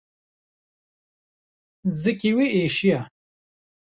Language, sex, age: Kurdish, male, 50-59